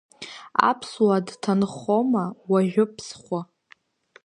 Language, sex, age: Abkhazian, female, under 19